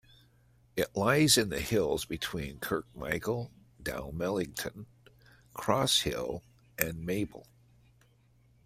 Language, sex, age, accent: English, male, 50-59, United States English